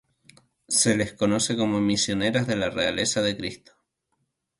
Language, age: Spanish, 19-29